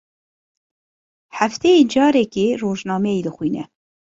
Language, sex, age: Kurdish, female, 30-39